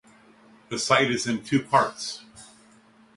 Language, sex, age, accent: English, male, 50-59, United States English